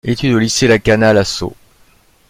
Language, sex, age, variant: French, male, 50-59, Français de métropole